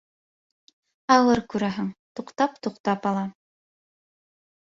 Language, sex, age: Bashkir, female, 19-29